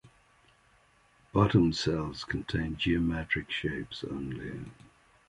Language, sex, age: English, male, 70-79